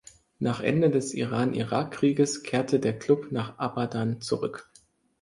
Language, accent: German, Deutschland Deutsch